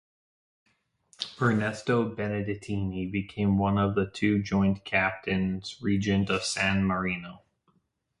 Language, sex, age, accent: English, male, 30-39, United States English